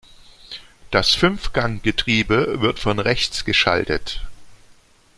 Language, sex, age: German, male, 50-59